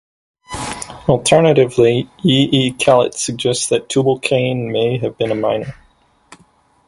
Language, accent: English, United States English